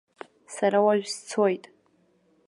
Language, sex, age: Abkhazian, female, under 19